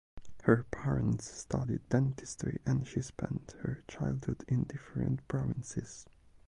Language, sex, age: English, male, 19-29